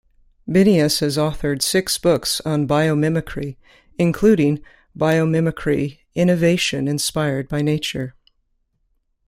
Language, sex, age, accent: English, female, 30-39, United States English